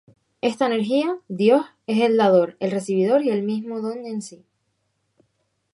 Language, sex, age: Spanish, female, 19-29